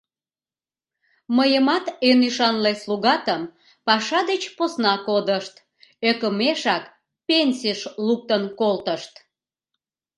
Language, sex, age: Mari, female, 40-49